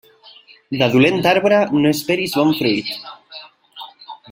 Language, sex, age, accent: Catalan, male, 19-29, valencià